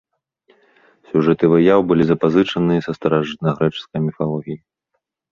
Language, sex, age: Belarusian, male, 30-39